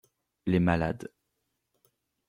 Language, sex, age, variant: French, male, under 19, Français de métropole